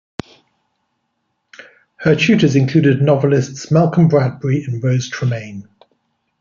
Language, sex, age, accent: English, male, 50-59, England English